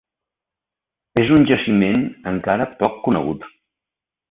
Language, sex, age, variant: Catalan, male, 60-69, Central